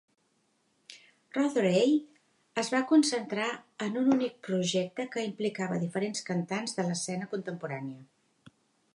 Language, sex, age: Catalan, female, 60-69